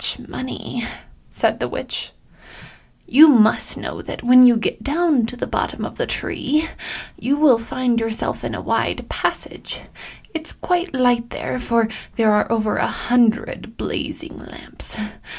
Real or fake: real